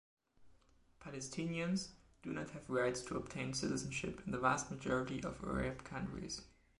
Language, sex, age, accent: English, male, 19-29, United States English